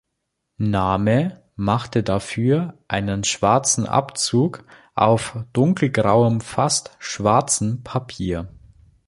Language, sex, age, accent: German, male, under 19, Deutschland Deutsch